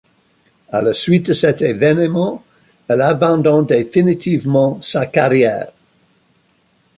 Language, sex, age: French, male, 60-69